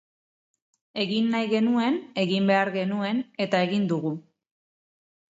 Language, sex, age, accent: Basque, female, 40-49, Mendebalekoa (Araba, Bizkaia, Gipuzkoako mendebaleko herri batzuk)